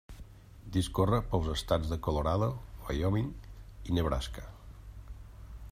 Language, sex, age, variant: Catalan, male, 50-59, Central